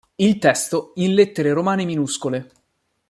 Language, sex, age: Italian, male, 19-29